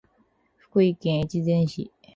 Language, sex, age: Japanese, female, 30-39